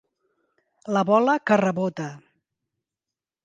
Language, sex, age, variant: Catalan, female, 50-59, Central